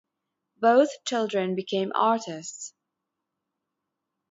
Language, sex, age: English, female, 30-39